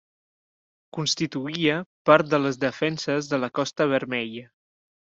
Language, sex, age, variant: Catalan, male, 19-29, Septentrional